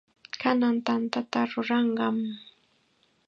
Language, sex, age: Chiquián Ancash Quechua, female, 19-29